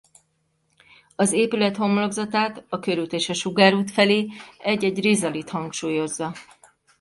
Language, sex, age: Hungarian, female, 50-59